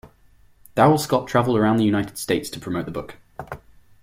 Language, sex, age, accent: English, male, 19-29, England English